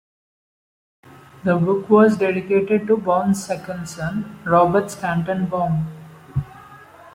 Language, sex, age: English, male, 19-29